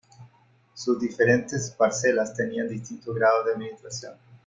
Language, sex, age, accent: Spanish, male, 40-49, España: Norte peninsular (Asturias, Castilla y León, Cantabria, País Vasco, Navarra, Aragón, La Rioja, Guadalajara, Cuenca)